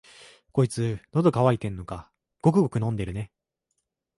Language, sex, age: Japanese, male, 19-29